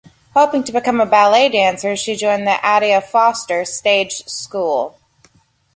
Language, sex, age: English, female, 19-29